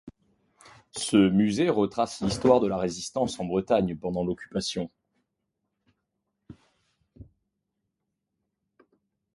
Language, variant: French, Français de métropole